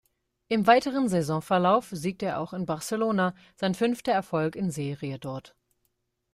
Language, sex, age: German, female, 19-29